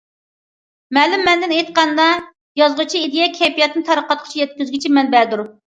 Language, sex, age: Uyghur, female, 40-49